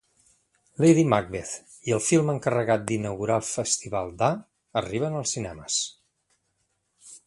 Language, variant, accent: Catalan, Central, central